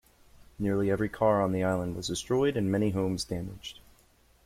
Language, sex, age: English, male, 30-39